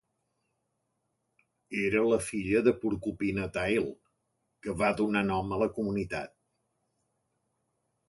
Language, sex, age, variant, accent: Catalan, male, 60-69, Central, central